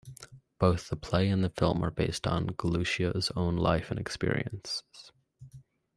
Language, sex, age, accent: English, male, under 19, Canadian English